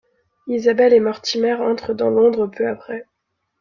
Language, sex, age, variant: French, female, 19-29, Français de métropole